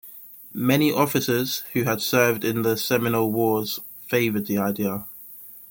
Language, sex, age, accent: English, male, 30-39, England English